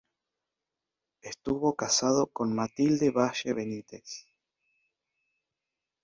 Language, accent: Spanish, Rioplatense: Argentina, Uruguay, este de Bolivia, Paraguay